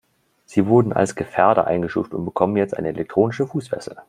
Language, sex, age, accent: German, male, 30-39, Deutschland Deutsch